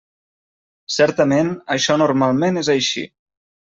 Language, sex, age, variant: Catalan, male, 19-29, Nord-Occidental